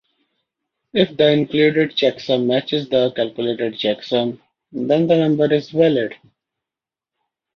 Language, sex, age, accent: English, male, 19-29, India and South Asia (India, Pakistan, Sri Lanka)